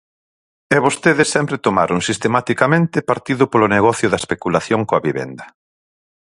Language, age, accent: Galician, 40-49, Atlántico (seseo e gheada)